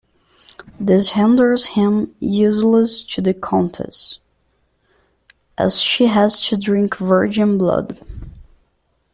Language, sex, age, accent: English, female, under 19, United States English